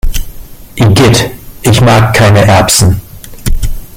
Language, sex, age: German, male, 50-59